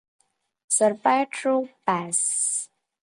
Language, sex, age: English, female, 19-29